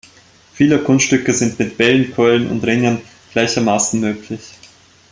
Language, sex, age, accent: German, male, 19-29, Österreichisches Deutsch